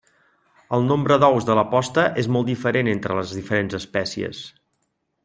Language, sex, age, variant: Catalan, female, under 19, Central